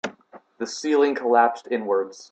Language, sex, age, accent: English, male, under 19, United States English